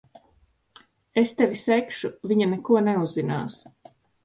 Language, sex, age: Latvian, female, 40-49